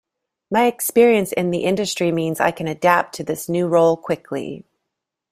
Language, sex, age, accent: English, female, 40-49, United States English